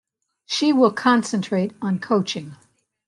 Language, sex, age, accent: English, female, 70-79, United States English